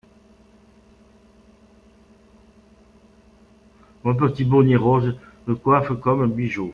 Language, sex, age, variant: French, male, 50-59, Français de métropole